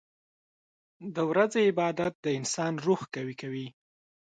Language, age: Pashto, 19-29